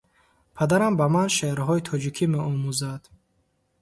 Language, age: Tajik, 19-29